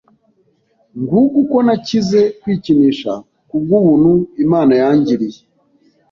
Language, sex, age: Kinyarwanda, male, 19-29